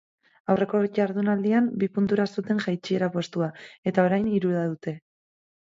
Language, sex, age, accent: Basque, female, 30-39, Mendebalekoa (Araba, Bizkaia, Gipuzkoako mendebaleko herri batzuk)